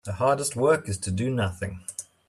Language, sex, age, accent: English, male, 40-49, Southern African (South Africa, Zimbabwe, Namibia)